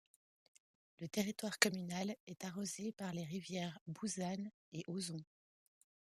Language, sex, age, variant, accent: French, female, 30-39, Français d'Europe, Français de Suisse